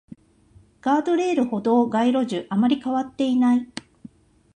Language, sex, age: Japanese, female, 50-59